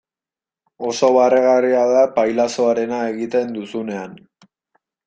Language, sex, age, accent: Basque, male, 19-29, Mendebalekoa (Araba, Bizkaia, Gipuzkoako mendebaleko herri batzuk)